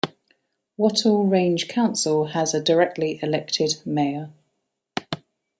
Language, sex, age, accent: English, female, 40-49, England English